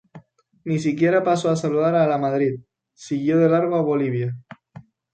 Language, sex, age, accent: Spanish, male, 19-29, España: Islas Canarias